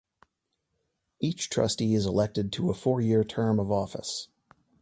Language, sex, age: English, male, 40-49